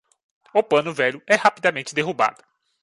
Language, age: Portuguese, 19-29